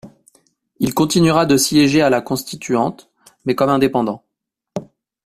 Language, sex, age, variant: French, male, 30-39, Français de métropole